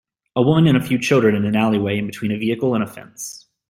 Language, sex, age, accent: English, male, 19-29, United States English